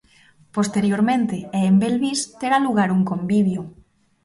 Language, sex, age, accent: Galician, female, 19-29, Normativo (estándar)